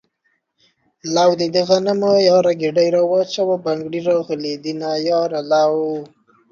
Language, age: Pashto, 19-29